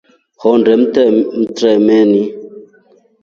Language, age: Rombo, 30-39